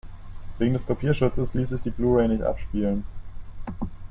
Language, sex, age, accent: German, male, 19-29, Deutschland Deutsch